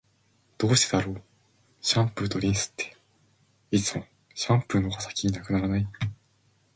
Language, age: Japanese, 19-29